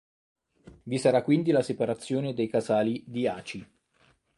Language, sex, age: Italian, male, 30-39